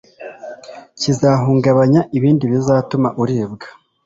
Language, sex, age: Kinyarwanda, male, 19-29